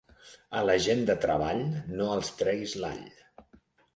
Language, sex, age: Catalan, male, 50-59